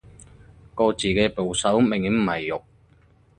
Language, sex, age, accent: Cantonese, male, 30-39, 广州音